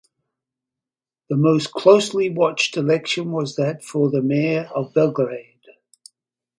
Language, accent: English, Australian English